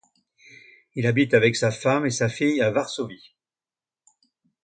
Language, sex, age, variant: French, male, 80-89, Français de métropole